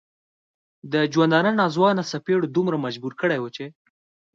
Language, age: Pashto, under 19